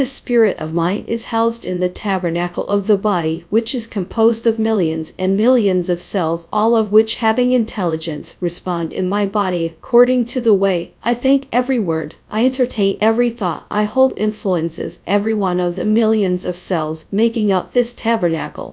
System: TTS, GradTTS